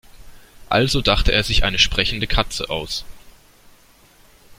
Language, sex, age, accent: German, male, 19-29, Deutschland Deutsch